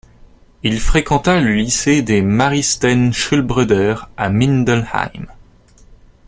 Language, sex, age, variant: French, male, 19-29, Français de métropole